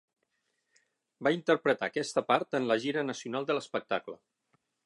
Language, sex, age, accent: Catalan, male, 50-59, balear; central